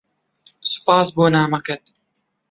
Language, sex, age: Central Kurdish, male, 19-29